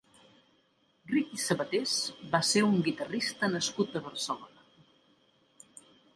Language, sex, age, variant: Catalan, female, 60-69, Central